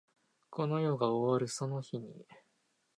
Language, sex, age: Japanese, male, 19-29